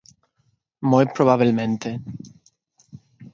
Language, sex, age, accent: Galician, male, 19-29, Normativo (estándar); Neofalante